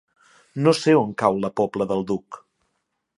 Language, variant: Catalan, Central